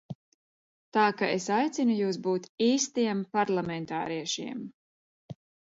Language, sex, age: Latvian, female, 40-49